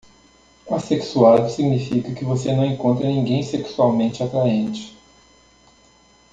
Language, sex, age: Portuguese, male, 50-59